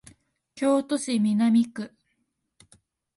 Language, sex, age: Japanese, female, 19-29